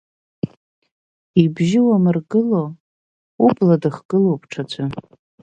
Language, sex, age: Abkhazian, female, 30-39